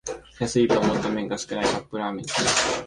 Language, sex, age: Japanese, male, 19-29